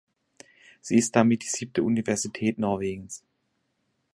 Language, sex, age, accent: German, male, 30-39, Deutschland Deutsch